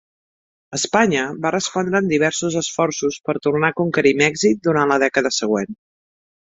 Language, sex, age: Catalan, female, 50-59